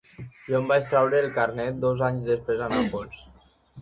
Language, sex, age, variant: Catalan, male, 50-59, Alacantí